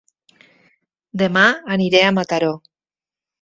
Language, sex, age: Catalan, female, 40-49